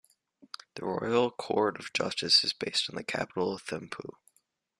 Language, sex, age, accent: English, male, under 19, United States English